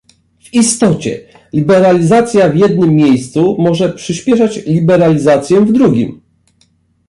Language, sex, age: Polish, male, 30-39